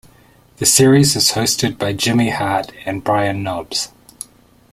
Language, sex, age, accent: English, male, 30-39, New Zealand English